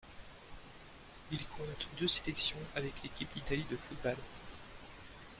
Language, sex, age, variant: French, male, 30-39, Français de métropole